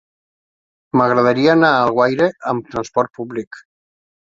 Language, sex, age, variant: Catalan, male, 40-49, Central